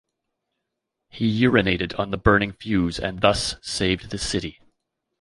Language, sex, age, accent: English, male, 40-49, Canadian English